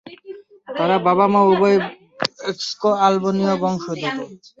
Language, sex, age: Bengali, male, 19-29